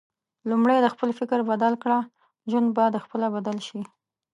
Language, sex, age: Pashto, female, 30-39